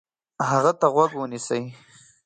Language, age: Pashto, 19-29